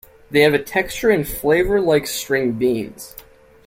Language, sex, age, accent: English, male, under 19, Canadian English